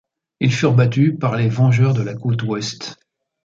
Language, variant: French, Français de métropole